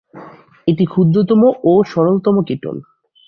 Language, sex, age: Bengali, male, 19-29